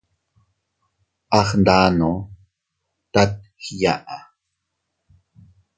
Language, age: Teutila Cuicatec, 30-39